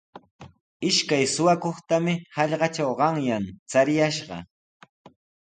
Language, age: Sihuas Ancash Quechua, 19-29